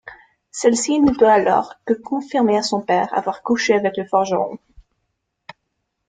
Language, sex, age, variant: French, female, 19-29, Français de métropole